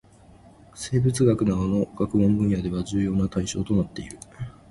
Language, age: Japanese, under 19